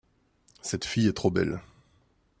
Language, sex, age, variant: French, male, 30-39, Français de métropole